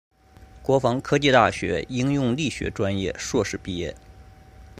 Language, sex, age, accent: Chinese, male, 30-39, 出生地：河南省